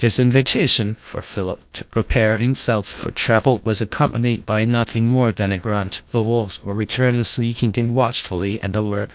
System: TTS, GlowTTS